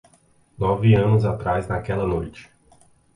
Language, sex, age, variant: Portuguese, male, 30-39, Portuguese (Brasil)